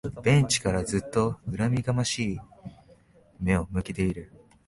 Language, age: Japanese, 19-29